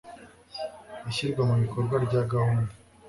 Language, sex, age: Kinyarwanda, male, 19-29